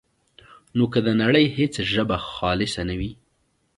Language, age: Pashto, 19-29